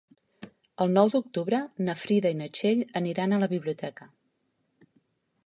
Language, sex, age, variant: Catalan, female, 40-49, Central